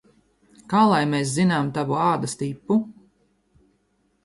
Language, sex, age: Latvian, female, 30-39